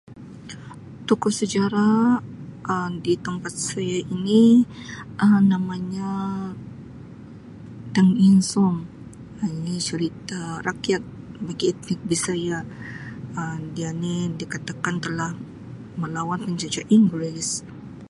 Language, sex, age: Sabah Malay, female, 40-49